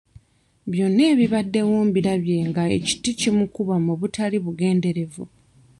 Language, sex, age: Ganda, female, 30-39